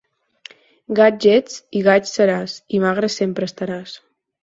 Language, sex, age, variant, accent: Catalan, female, 19-29, Balear, menorquí